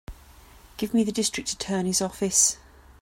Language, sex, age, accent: English, female, 40-49, England English